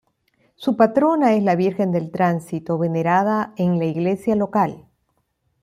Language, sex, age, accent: Spanish, female, 60-69, Andino-Pacífico: Colombia, Perú, Ecuador, oeste de Bolivia y Venezuela andina